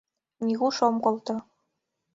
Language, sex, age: Mari, female, 19-29